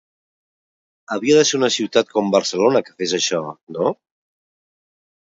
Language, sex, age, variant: Catalan, male, 50-59, Central